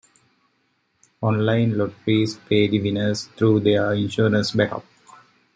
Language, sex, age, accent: English, male, 19-29, United States English